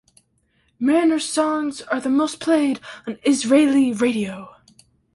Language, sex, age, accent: English, male, under 19, United States English